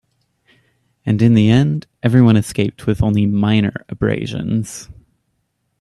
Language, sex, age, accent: English, male, 19-29, United States English